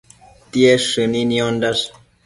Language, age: Matsés, 19-29